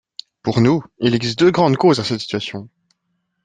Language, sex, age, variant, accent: French, male, 19-29, Français d'Europe, Français de Suisse